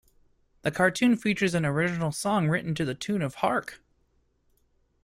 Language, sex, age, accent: English, male, 19-29, United States English